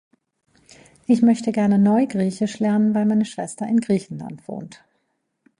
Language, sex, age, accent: German, female, 50-59, Deutschland Deutsch